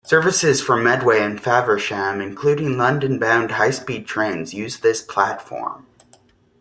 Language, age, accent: English, 19-29, United States English